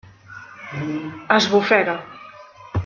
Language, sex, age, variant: Catalan, female, 40-49, Central